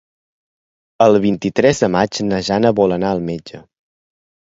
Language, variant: Catalan, Central